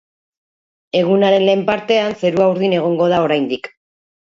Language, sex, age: Basque, female, 40-49